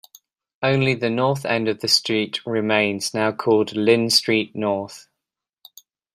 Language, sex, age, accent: English, male, 40-49, England English